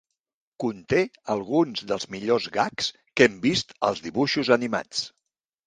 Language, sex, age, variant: Catalan, male, 50-59, Central